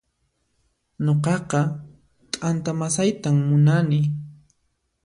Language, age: Puno Quechua, 19-29